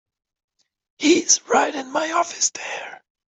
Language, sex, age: English, male, 30-39